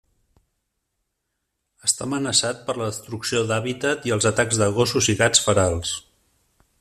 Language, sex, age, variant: Catalan, male, 50-59, Central